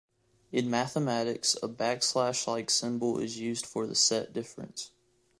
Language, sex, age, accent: English, male, 19-29, United States English